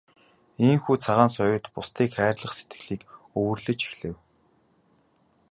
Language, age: Mongolian, 19-29